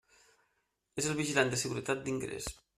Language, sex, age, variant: Catalan, male, 30-39, Nord-Occidental